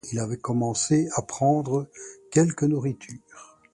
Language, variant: French, Français de métropole